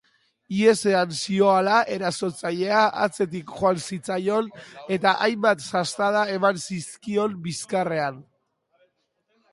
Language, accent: Basque, Mendebalekoa (Araba, Bizkaia, Gipuzkoako mendebaleko herri batzuk)